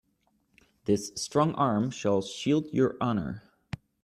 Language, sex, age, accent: English, male, 19-29, Canadian English